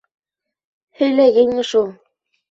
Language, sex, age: Bashkir, female, 19-29